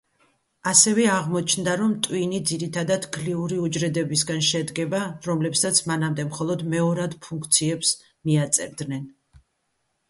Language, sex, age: Georgian, female, 50-59